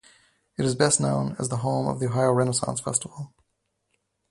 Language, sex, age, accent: English, male, 30-39, United States English